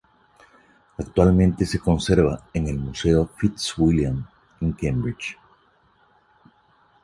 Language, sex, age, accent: Spanish, male, 50-59, Andino-Pacífico: Colombia, Perú, Ecuador, oeste de Bolivia y Venezuela andina